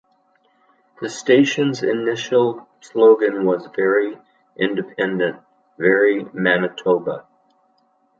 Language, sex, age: English, male, 70-79